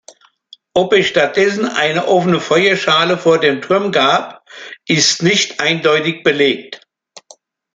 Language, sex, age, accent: German, male, 70-79, Deutschland Deutsch